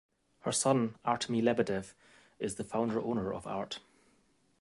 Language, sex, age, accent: English, male, 19-29, Scottish English